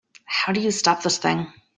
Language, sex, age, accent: English, female, 30-39, United States English